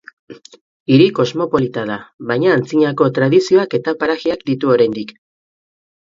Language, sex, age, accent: Basque, male, 19-29, Mendebalekoa (Araba, Bizkaia, Gipuzkoako mendebaleko herri batzuk)